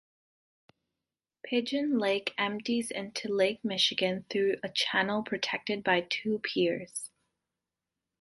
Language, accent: English, Canadian English